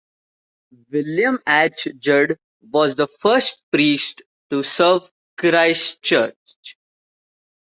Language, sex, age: English, male, 19-29